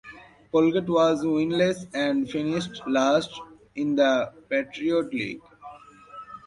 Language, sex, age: English, male, 19-29